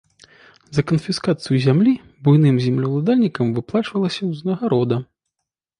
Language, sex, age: Belarusian, male, 30-39